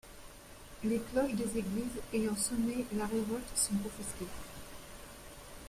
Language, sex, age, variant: French, female, 50-59, Français de métropole